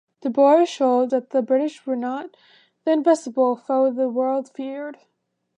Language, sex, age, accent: English, female, under 19, United States English